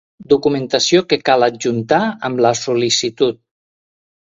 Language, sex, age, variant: Catalan, male, 60-69, Central